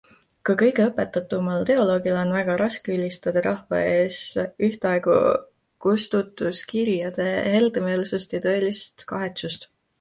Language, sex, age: Estonian, female, 19-29